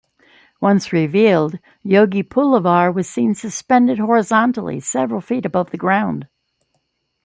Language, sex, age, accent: English, female, 60-69, United States English